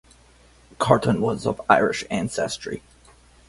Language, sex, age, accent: English, male, 30-39, United States English